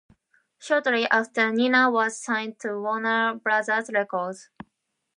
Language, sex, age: English, female, 19-29